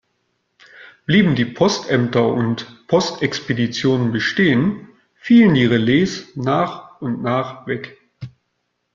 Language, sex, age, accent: German, male, 40-49, Deutschland Deutsch